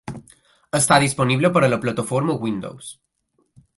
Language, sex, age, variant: Catalan, male, under 19, Balear